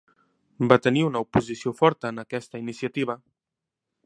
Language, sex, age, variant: Catalan, male, under 19, Central